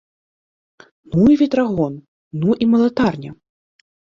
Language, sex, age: Belarusian, female, 19-29